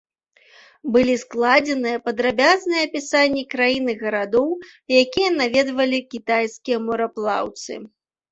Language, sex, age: Belarusian, female, 30-39